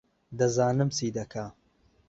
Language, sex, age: Central Kurdish, male, 19-29